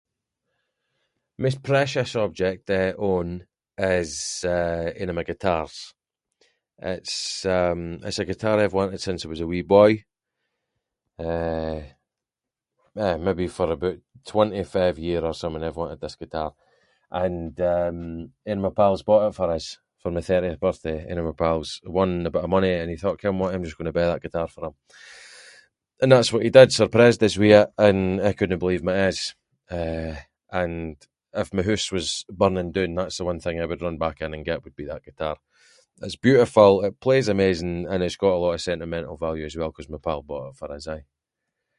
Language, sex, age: Scots, male, 30-39